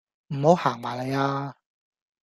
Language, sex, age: Cantonese, male, 19-29